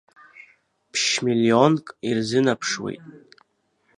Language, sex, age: Abkhazian, female, 30-39